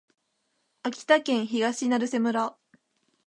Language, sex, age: Japanese, female, 19-29